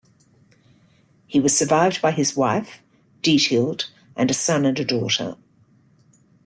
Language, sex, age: English, female, 50-59